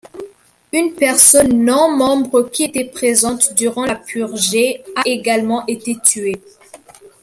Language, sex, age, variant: French, female, 19-29, Français de métropole